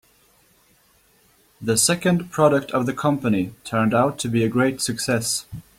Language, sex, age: English, male, 30-39